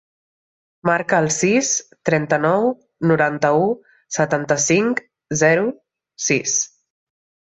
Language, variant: Catalan, Central